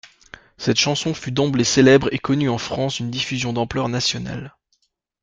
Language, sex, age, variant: French, male, 19-29, Français de métropole